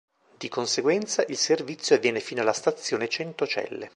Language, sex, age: Italian, male, 50-59